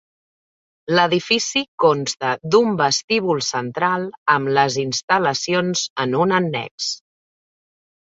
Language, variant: Catalan, Central